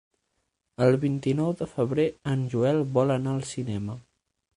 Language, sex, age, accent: Catalan, male, 19-29, central; nord-occidental